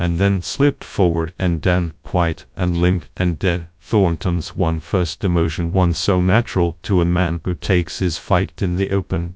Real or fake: fake